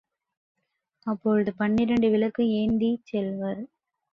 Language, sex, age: Tamil, female, under 19